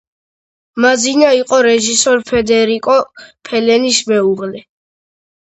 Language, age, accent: Georgian, under 19, ჩვეულებრივი